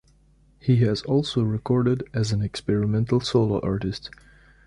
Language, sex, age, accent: English, male, 19-29, England English